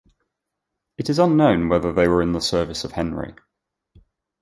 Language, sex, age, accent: English, male, 30-39, England English